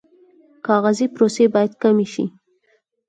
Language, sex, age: Pashto, female, 19-29